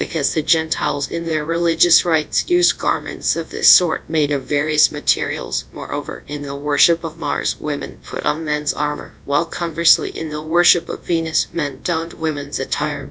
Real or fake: fake